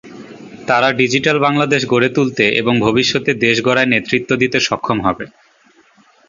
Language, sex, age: Bengali, male, 19-29